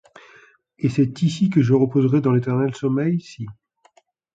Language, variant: French, Français de métropole